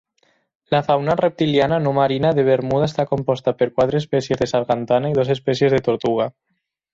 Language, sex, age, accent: Catalan, male, under 19, valencià